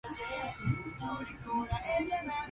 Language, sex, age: English, male, 19-29